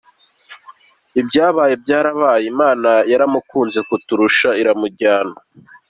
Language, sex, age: Kinyarwanda, male, 19-29